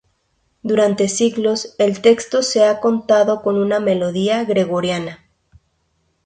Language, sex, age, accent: Spanish, female, 19-29, México